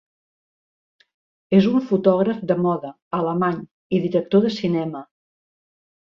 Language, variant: Catalan, Central